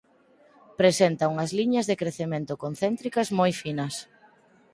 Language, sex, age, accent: Galician, female, 19-29, Normativo (estándar)